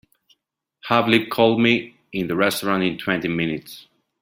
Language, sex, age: English, male, 30-39